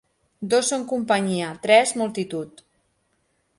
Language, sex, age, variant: Catalan, female, 40-49, Central